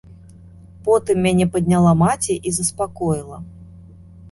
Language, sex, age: Belarusian, female, 30-39